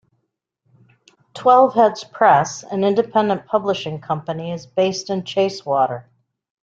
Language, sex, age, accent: English, female, 50-59, United States English